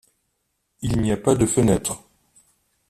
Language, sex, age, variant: French, male, 50-59, Français de métropole